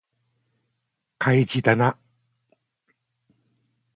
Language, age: Japanese, 60-69